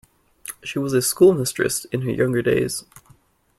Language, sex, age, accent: English, male, 19-29, United States English